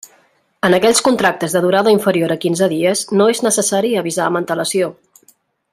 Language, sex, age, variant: Catalan, female, 40-49, Central